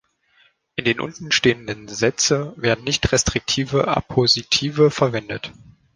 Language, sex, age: German, male, 19-29